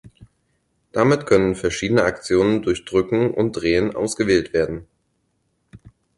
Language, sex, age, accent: German, male, 19-29, Deutschland Deutsch